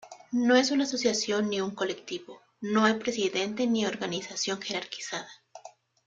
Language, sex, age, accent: Spanish, female, 19-29, México